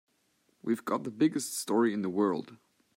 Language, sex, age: English, male, 19-29